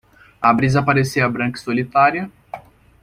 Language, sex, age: Portuguese, male, under 19